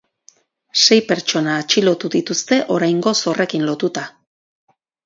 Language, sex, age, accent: Basque, female, 40-49, Erdialdekoa edo Nafarra (Gipuzkoa, Nafarroa)